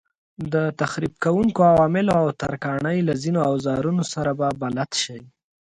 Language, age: Pashto, 19-29